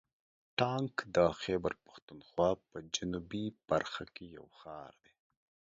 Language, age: Pashto, 30-39